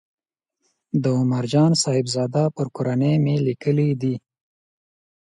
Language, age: Pashto, 19-29